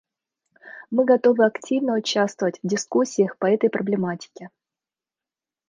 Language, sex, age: Russian, female, 19-29